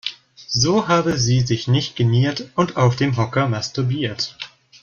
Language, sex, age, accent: German, male, under 19, Deutschland Deutsch